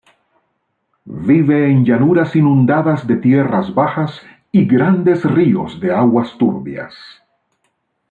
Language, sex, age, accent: Spanish, male, 50-59, América central